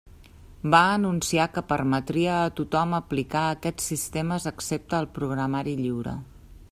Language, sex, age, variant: Catalan, female, 50-59, Central